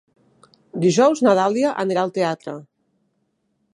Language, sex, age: Catalan, female, 40-49